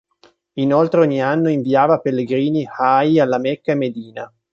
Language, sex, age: Italian, male, 50-59